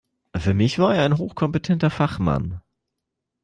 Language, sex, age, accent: German, male, 30-39, Deutschland Deutsch